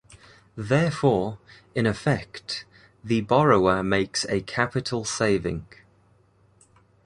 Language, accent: English, England English